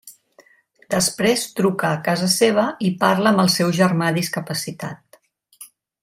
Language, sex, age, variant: Catalan, female, 50-59, Central